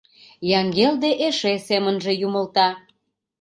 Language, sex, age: Mari, female, 40-49